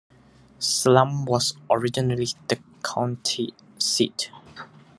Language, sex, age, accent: English, male, under 19, Hong Kong English